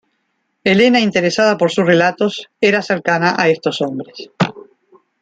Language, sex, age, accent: Spanish, female, 50-59, Rioplatense: Argentina, Uruguay, este de Bolivia, Paraguay